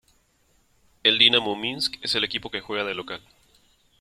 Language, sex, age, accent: Spanish, male, 30-39, Caribe: Cuba, Venezuela, Puerto Rico, República Dominicana, Panamá, Colombia caribeña, México caribeño, Costa del golfo de México